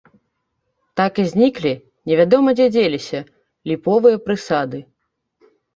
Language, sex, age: Belarusian, female, 30-39